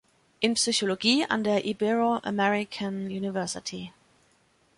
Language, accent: German, Deutschland Deutsch